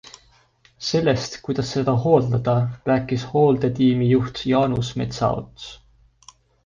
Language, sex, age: Estonian, male, 19-29